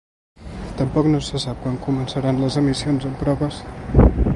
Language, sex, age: Catalan, male, 19-29